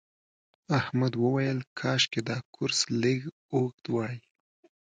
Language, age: Pashto, 19-29